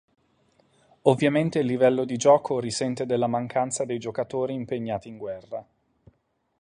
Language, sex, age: Italian, male, 30-39